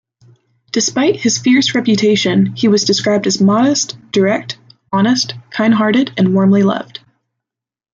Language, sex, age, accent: English, female, 19-29, United States English